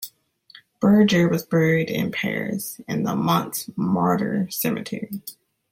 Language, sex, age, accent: English, female, 19-29, United States English